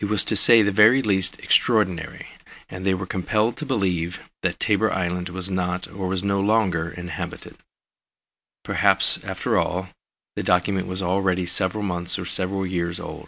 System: none